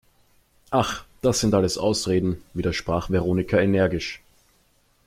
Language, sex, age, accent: German, male, 19-29, Österreichisches Deutsch